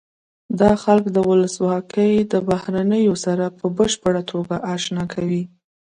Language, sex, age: Pashto, female, 19-29